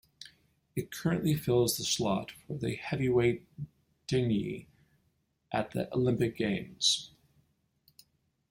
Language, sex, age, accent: English, male, 50-59, United States English